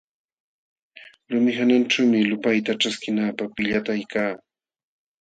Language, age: Jauja Wanca Quechua, 40-49